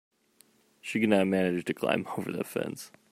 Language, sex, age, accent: English, male, 19-29, United States English